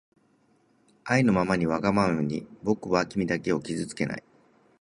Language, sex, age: Japanese, male, 40-49